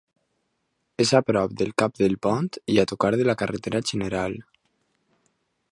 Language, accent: Catalan, valencià; apitxat